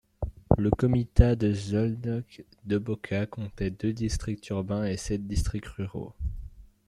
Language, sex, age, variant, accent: French, male, under 19, Français d'Europe, Français de Belgique